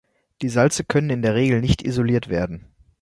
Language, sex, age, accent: German, male, 19-29, Deutschland Deutsch